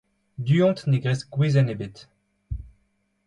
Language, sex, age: Breton, male, 19-29